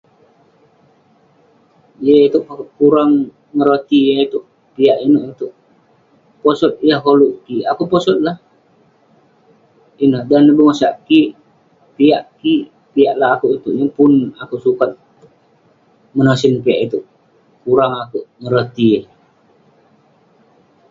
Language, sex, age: Western Penan, male, 19-29